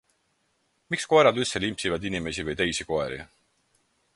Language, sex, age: Estonian, male, 30-39